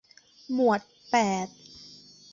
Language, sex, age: Thai, female, under 19